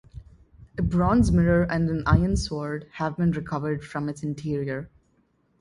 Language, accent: English, India and South Asia (India, Pakistan, Sri Lanka)